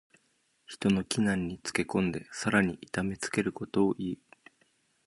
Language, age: Japanese, 30-39